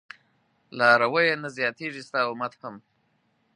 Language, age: Pashto, 40-49